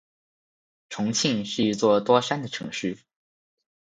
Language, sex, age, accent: Chinese, male, under 19, 出生地：江苏省